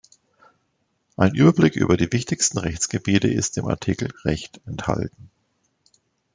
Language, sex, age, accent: German, male, 40-49, Deutschland Deutsch